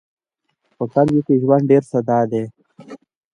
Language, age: Pashto, 19-29